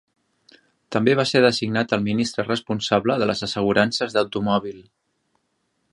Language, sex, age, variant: Catalan, male, 40-49, Central